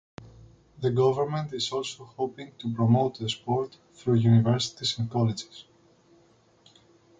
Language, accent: English, Greek